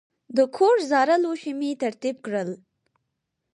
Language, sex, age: Pashto, female, under 19